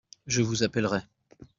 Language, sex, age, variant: French, male, 30-39, Français de métropole